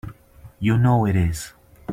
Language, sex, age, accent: English, male, 30-39, Irish English